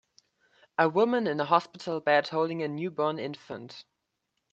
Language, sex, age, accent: English, male, 19-29, United States English